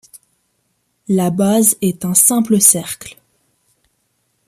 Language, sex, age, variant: French, female, 19-29, Français de métropole